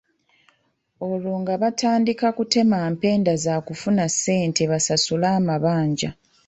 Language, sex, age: Ganda, female, 30-39